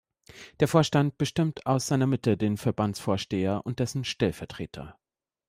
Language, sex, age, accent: German, male, 30-39, Deutschland Deutsch